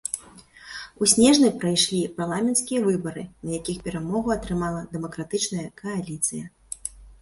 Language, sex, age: Belarusian, female, 30-39